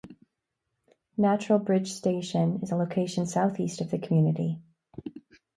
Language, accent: English, United States English